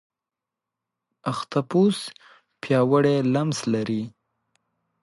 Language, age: Pashto, 19-29